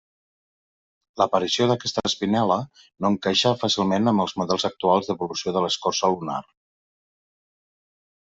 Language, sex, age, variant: Catalan, male, 40-49, Nord-Occidental